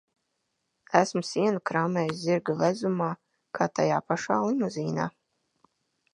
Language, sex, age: Latvian, female, 30-39